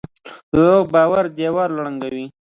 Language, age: Pashto, under 19